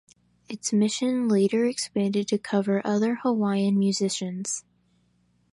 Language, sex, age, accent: English, female, under 19, United States English